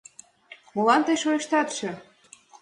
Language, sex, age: Mari, female, 19-29